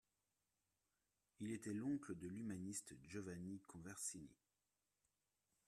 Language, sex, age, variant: French, male, 30-39, Français de métropole